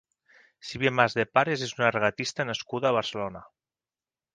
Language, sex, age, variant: Catalan, male, 40-49, Central